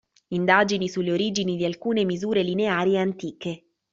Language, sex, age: Italian, female, 30-39